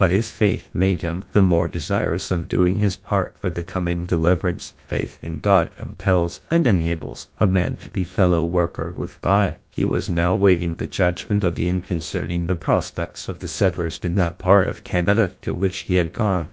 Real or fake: fake